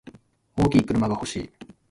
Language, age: Japanese, 30-39